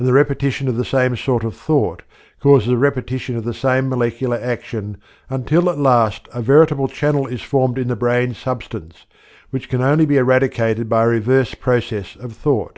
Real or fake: real